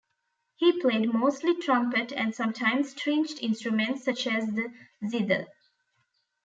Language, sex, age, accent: English, female, 19-29, India and South Asia (India, Pakistan, Sri Lanka)